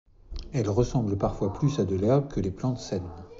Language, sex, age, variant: French, male, 40-49, Français de métropole